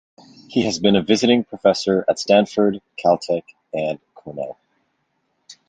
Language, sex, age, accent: English, male, 19-29, Canadian English